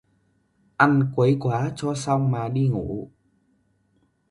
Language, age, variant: Vietnamese, 19-29, Hà Nội